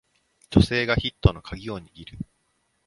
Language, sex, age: Japanese, male, 19-29